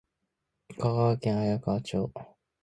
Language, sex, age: Japanese, male, 19-29